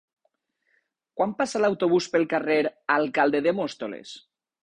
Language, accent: Catalan, valencià